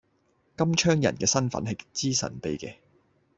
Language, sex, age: Cantonese, male, 30-39